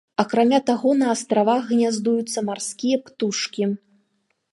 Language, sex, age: Belarusian, female, 30-39